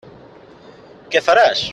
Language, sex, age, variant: Catalan, male, 30-39, Central